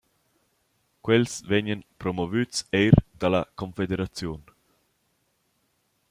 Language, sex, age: Romansh, male, 30-39